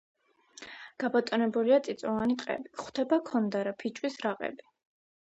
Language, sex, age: Georgian, female, under 19